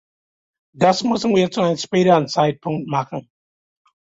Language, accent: German, Amerikanisches Deutsch